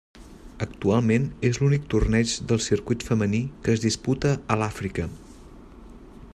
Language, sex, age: Catalan, male, 30-39